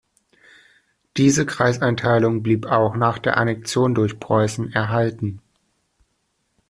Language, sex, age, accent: German, male, 19-29, Deutschland Deutsch